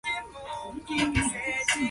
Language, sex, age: English, male, 19-29